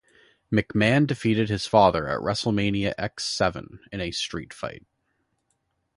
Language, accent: English, Canadian English